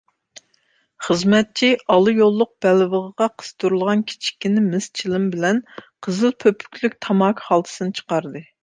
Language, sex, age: Uyghur, female, 40-49